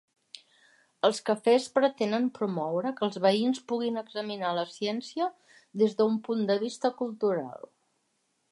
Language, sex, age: Catalan, female, 60-69